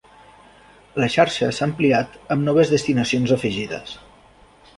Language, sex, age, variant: Catalan, male, 40-49, Central